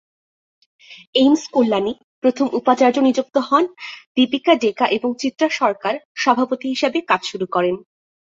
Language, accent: Bengali, প্রমিত বাংলা